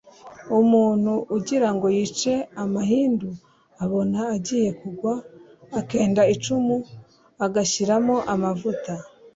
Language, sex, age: Kinyarwanda, male, 30-39